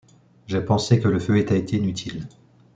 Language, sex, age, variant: French, male, 30-39, Français de métropole